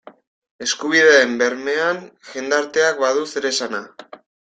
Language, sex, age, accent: Basque, male, under 19, Erdialdekoa edo Nafarra (Gipuzkoa, Nafarroa)